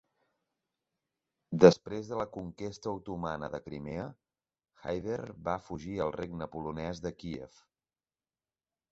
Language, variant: Catalan, Central